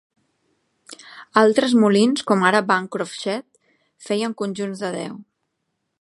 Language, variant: Catalan, Central